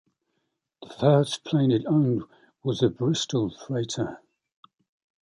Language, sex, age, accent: English, male, 40-49, England English